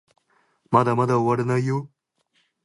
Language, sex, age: Japanese, male, 19-29